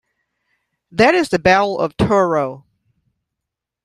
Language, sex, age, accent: English, female, 30-39, United States English